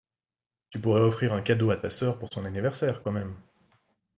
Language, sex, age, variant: French, male, 19-29, Français de métropole